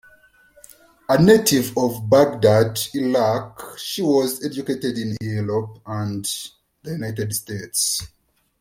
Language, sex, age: English, male, 19-29